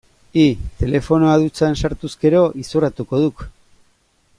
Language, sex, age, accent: Basque, male, 50-59, Erdialdekoa edo Nafarra (Gipuzkoa, Nafarroa)